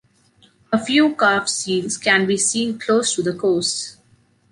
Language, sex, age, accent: English, female, 19-29, India and South Asia (India, Pakistan, Sri Lanka)